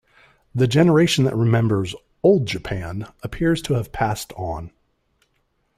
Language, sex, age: English, male, 40-49